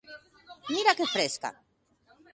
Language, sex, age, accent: Galician, female, 30-39, Normativo (estándar)